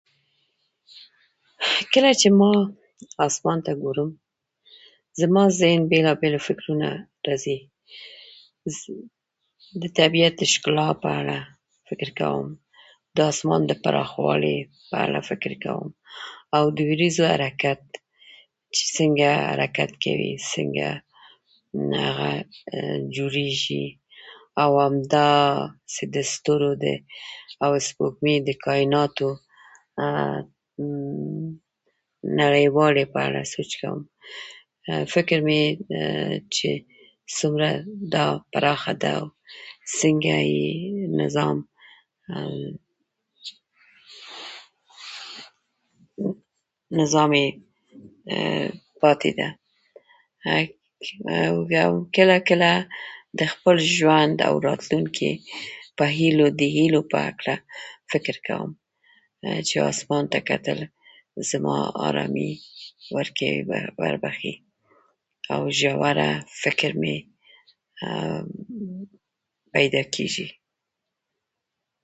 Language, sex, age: Pashto, female, 50-59